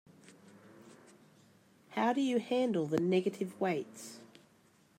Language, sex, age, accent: English, female, 40-49, Australian English